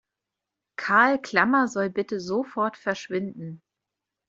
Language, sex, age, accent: German, female, 30-39, Deutschland Deutsch